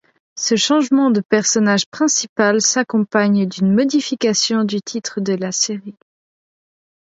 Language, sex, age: French, female, 19-29